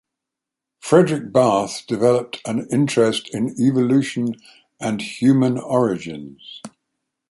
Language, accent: English, England English